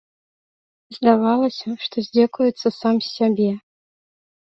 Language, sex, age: Belarusian, female, 19-29